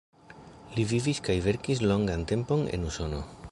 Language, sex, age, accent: Esperanto, male, 40-49, Internacia